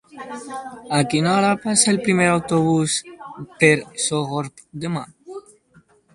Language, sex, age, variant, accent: Catalan, male, under 19, Valencià meridional, valencià